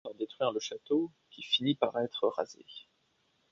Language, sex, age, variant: French, male, 19-29, Français de métropole